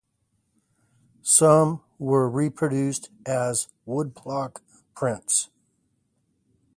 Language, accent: English, United States English